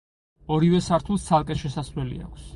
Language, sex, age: Georgian, male, 30-39